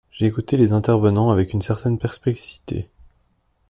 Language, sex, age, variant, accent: French, male, 19-29, Français d'Europe, Français de Suisse